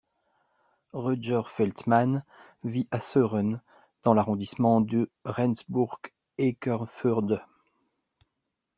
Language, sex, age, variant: French, male, 50-59, Français de métropole